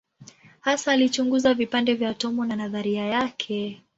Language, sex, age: Swahili, female, 19-29